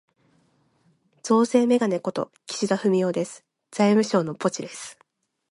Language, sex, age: Japanese, female, 19-29